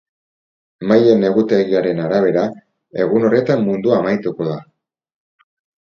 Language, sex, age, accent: Basque, male, 40-49, Erdialdekoa edo Nafarra (Gipuzkoa, Nafarroa)